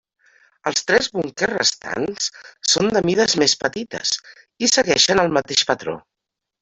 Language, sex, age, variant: Catalan, female, 40-49, Central